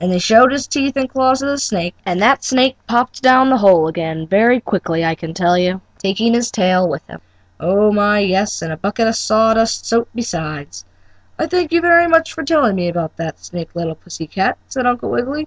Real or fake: real